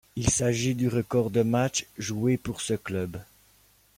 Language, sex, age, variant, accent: French, male, 50-59, Français d'Europe, Français de Belgique